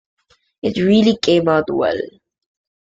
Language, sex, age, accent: English, male, under 19, Filipino